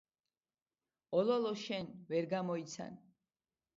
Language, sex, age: Georgian, female, 30-39